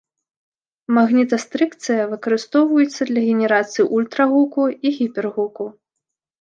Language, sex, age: Belarusian, female, 19-29